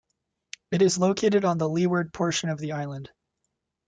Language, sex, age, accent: English, male, 30-39, United States English